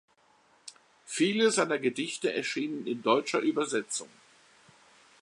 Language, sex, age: German, male, 60-69